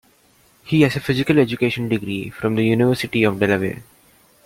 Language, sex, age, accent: English, male, under 19, India and South Asia (India, Pakistan, Sri Lanka)